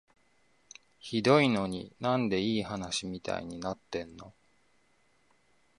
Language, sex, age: Japanese, male, 30-39